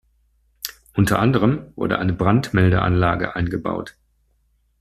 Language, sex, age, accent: German, male, 40-49, Deutschland Deutsch